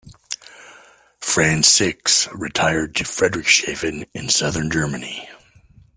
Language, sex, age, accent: English, male, 40-49, United States English